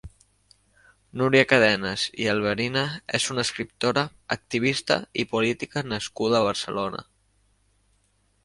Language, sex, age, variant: Catalan, male, under 19, Balear